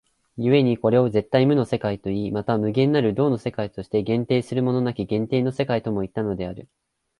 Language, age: Japanese, 19-29